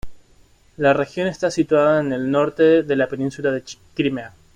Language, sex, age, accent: Spanish, male, 19-29, Rioplatense: Argentina, Uruguay, este de Bolivia, Paraguay